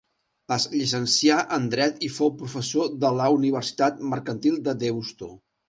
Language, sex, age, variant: Catalan, male, 50-59, Central